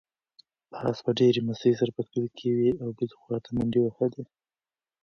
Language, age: Pashto, 19-29